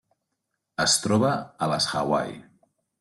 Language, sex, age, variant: Catalan, male, 40-49, Central